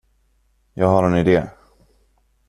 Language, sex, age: Swedish, male, 30-39